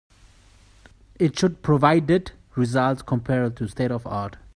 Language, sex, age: English, male, 19-29